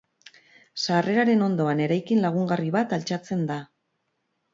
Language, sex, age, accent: Basque, female, 40-49, Erdialdekoa edo Nafarra (Gipuzkoa, Nafarroa)